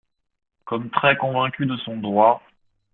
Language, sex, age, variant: French, male, 30-39, Français de métropole